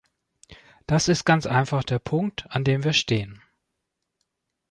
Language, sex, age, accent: German, male, 40-49, Deutschland Deutsch